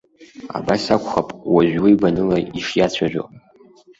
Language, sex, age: Abkhazian, male, under 19